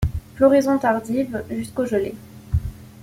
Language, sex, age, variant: French, female, 19-29, Français de métropole